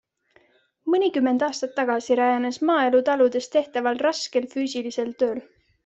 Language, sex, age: Estonian, female, 19-29